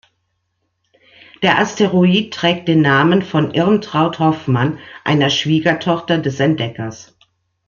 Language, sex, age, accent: German, female, 40-49, Deutschland Deutsch